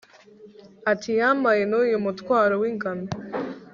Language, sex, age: Kinyarwanda, female, under 19